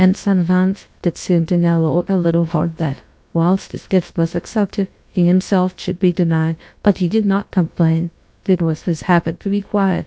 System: TTS, GlowTTS